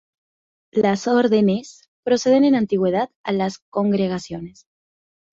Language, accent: Spanish, Andino-Pacífico: Colombia, Perú, Ecuador, oeste de Bolivia y Venezuela andina